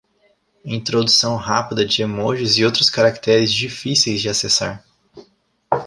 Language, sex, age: Portuguese, male, 19-29